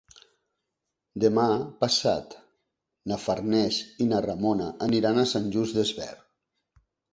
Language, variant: Catalan, Central